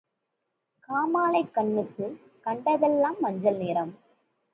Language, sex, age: Tamil, female, 19-29